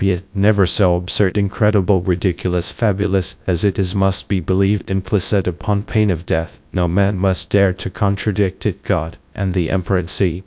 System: TTS, GradTTS